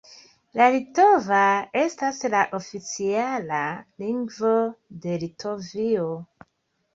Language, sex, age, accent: Esperanto, female, 30-39, Internacia